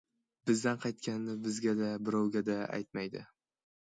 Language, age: Uzbek, 19-29